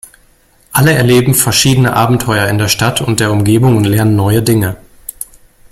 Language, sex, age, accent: German, male, 40-49, Deutschland Deutsch